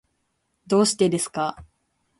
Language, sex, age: Japanese, female, under 19